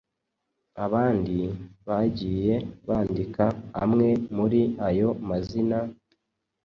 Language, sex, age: Kinyarwanda, male, 19-29